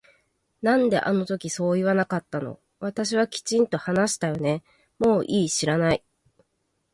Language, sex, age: Japanese, female, 30-39